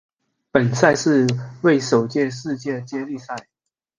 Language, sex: Chinese, male